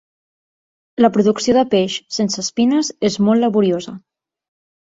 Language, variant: Catalan, Central